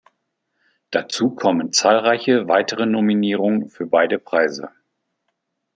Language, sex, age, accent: German, male, 50-59, Deutschland Deutsch